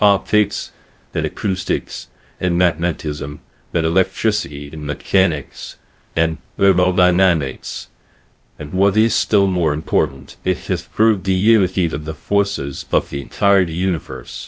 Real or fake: fake